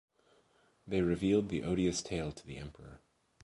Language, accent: English, United States English